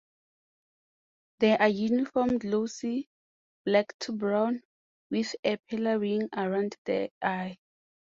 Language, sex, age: English, female, 19-29